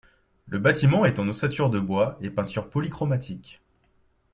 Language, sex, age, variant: French, male, 19-29, Français de métropole